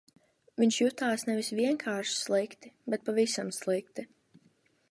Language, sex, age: Latvian, female, under 19